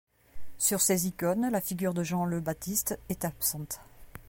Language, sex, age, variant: French, female, 50-59, Français de métropole